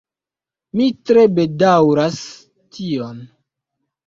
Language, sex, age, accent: Esperanto, male, 19-29, Internacia